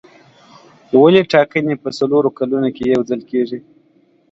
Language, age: Pashto, 30-39